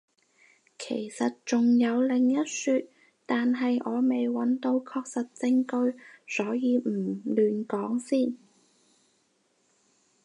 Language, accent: Cantonese, 广州音